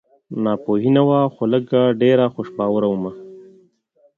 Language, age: Pashto, 30-39